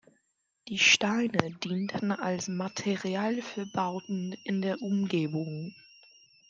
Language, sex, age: German, female, 19-29